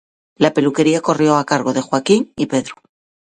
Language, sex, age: Spanish, female, 40-49